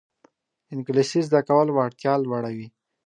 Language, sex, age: Pashto, male, under 19